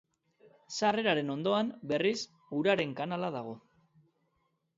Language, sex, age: Basque, male, 30-39